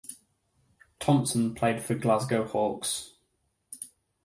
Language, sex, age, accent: English, male, 19-29, England English